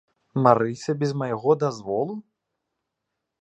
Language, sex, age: Belarusian, male, 19-29